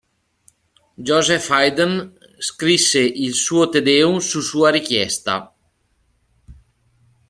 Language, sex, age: Italian, male, 30-39